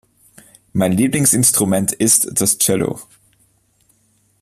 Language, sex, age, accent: German, male, 19-29, Deutschland Deutsch